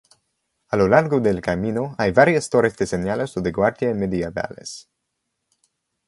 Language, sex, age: Spanish, male, 19-29